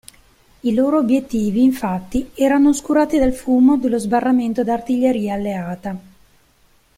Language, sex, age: Italian, female, 40-49